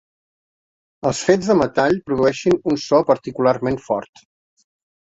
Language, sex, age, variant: Catalan, male, 40-49, Central